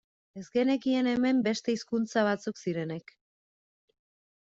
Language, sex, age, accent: Basque, female, 30-39, Erdialdekoa edo Nafarra (Gipuzkoa, Nafarroa)